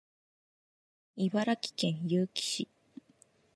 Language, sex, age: Japanese, female, 19-29